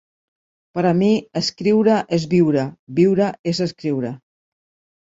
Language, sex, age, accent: Catalan, female, 50-59, Barceloní